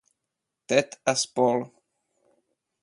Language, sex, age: Czech, male, 19-29